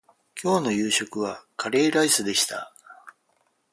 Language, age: Japanese, 50-59